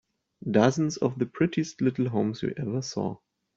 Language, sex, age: English, male, 30-39